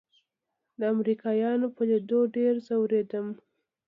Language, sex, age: Pashto, female, 19-29